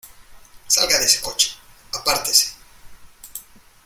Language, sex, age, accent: Spanish, male, 19-29, México